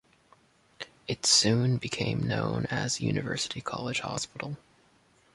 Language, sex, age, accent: English, male, 19-29, United States English